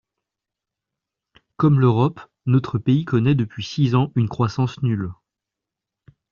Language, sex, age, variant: French, male, 30-39, Français de métropole